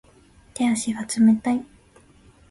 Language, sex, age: Japanese, female, 19-29